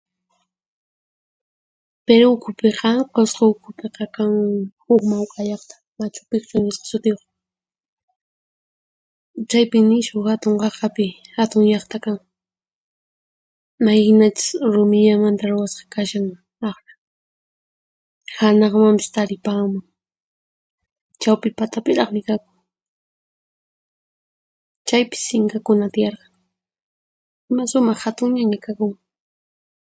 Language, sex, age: Puno Quechua, female, 19-29